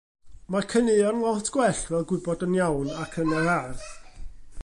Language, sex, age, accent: Welsh, male, 40-49, Y Deyrnas Unedig Cymraeg